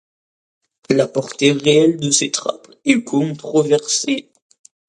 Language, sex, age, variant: French, male, 19-29, Français de métropole